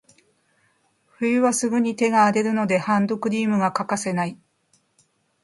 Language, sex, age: Japanese, female, 50-59